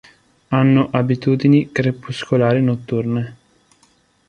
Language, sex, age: Italian, male, 19-29